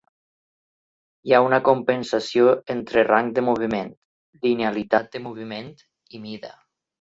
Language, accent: Catalan, valencià